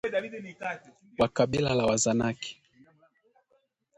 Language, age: Swahili, 19-29